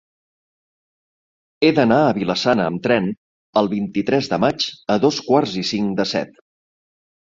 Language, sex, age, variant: Catalan, male, 40-49, Septentrional